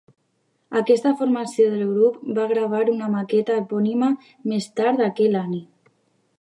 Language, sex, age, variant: Catalan, female, under 19, Alacantí